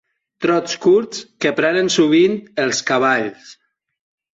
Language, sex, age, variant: Catalan, male, 50-59, Central